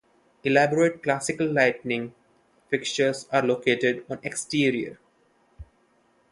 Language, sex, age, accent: English, male, 19-29, India and South Asia (India, Pakistan, Sri Lanka)